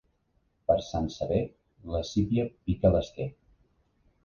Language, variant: Catalan, Central